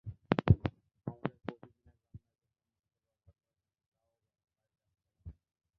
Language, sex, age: Bengali, male, 19-29